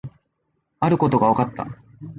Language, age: Japanese, 19-29